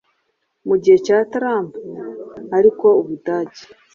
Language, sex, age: Kinyarwanda, female, 19-29